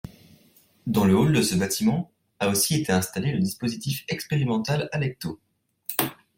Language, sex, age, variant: French, male, 19-29, Français de métropole